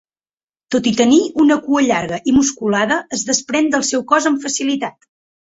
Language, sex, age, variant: Catalan, female, 19-29, Central